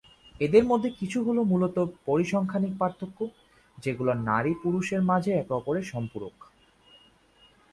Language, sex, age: Bengali, male, 19-29